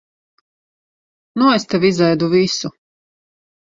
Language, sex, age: Latvian, female, 30-39